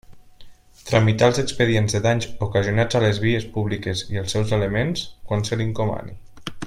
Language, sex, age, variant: Catalan, male, 19-29, Nord-Occidental